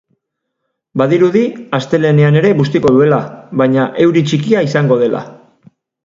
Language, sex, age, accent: Basque, male, 40-49, Erdialdekoa edo Nafarra (Gipuzkoa, Nafarroa)